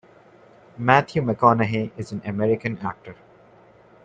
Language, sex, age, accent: English, male, 19-29, India and South Asia (India, Pakistan, Sri Lanka)